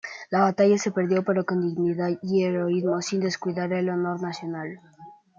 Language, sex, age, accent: Spanish, male, under 19, España: Norte peninsular (Asturias, Castilla y León, Cantabria, País Vasco, Navarra, Aragón, La Rioja, Guadalajara, Cuenca)